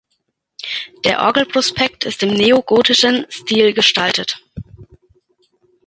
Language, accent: German, Deutschland Deutsch